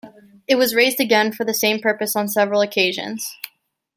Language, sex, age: English, female, 19-29